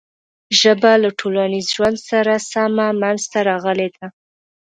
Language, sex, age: Pashto, female, 19-29